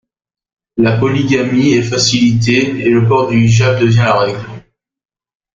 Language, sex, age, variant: French, male, 19-29, Français de métropole